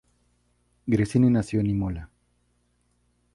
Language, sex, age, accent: Spanish, male, 30-39, México